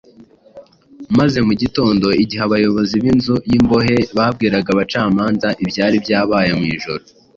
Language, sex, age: Kinyarwanda, male, 19-29